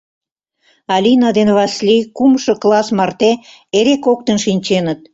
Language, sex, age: Mari, female, 70-79